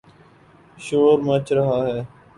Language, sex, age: Urdu, male, 19-29